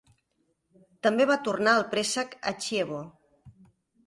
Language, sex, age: Catalan, female, 40-49